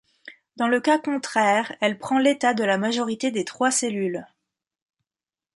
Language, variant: French, Français de métropole